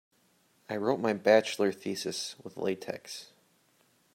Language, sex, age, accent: English, male, 19-29, United States English